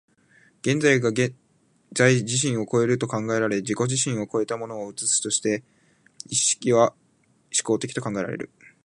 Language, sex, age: Japanese, male, 19-29